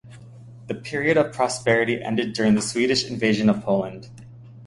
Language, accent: English, United States English